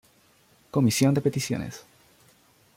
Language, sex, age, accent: Spanish, male, 19-29, Chileno: Chile, Cuyo